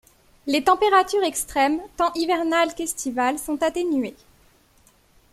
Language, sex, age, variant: French, female, 19-29, Français de métropole